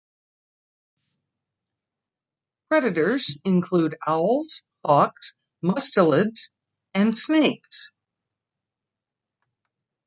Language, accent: English, United States English